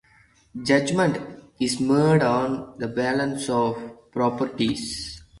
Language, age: English, 19-29